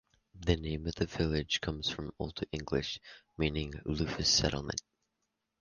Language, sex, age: English, male, under 19